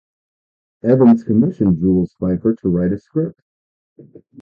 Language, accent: English, United States English